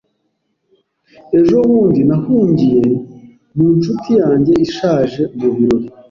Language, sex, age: Kinyarwanda, male, 30-39